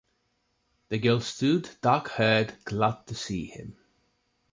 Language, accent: English, England English